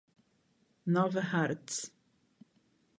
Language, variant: Portuguese, Portuguese (Portugal)